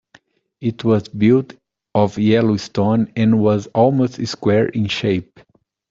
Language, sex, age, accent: English, male, 30-39, United States English